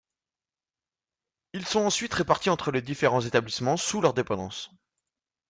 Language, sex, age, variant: French, male, 19-29, Français de métropole